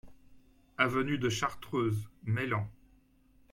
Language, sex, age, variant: French, male, 50-59, Français de métropole